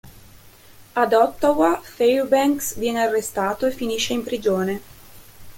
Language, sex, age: Italian, female, 19-29